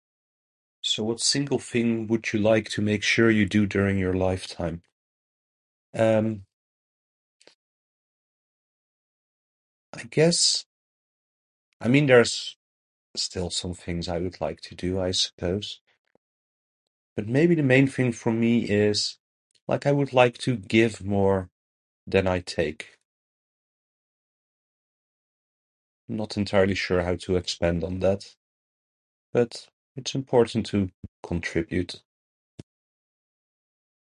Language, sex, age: English, male, 30-39